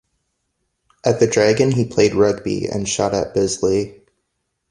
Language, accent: English, United States English